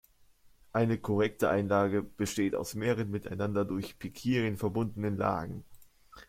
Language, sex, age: German, male, under 19